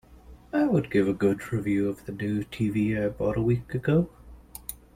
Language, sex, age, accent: English, male, 19-29, United States English